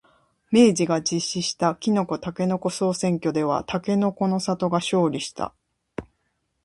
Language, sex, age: Japanese, female, 40-49